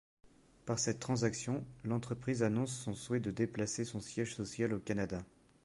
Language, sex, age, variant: French, male, 19-29, Français de métropole